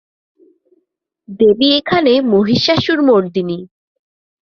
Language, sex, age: Bengali, female, 19-29